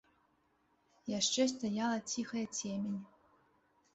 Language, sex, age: Belarusian, female, 19-29